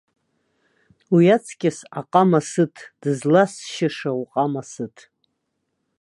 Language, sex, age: Abkhazian, female, 60-69